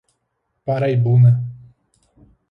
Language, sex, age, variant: Portuguese, male, 19-29, Portuguese (Brasil)